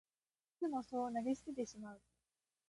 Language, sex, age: Japanese, female, 19-29